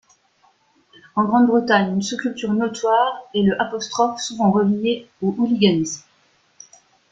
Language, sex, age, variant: French, female, 40-49, Français de métropole